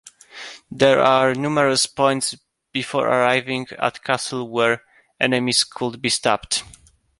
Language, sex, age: English, male, 30-39